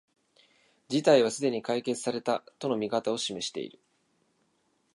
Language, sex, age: Japanese, male, 19-29